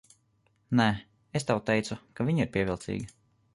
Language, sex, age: Latvian, male, 30-39